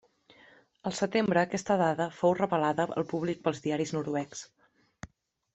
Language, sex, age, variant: Catalan, female, 30-39, Central